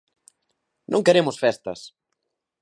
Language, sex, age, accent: Galician, male, 19-29, Atlántico (seseo e gheada)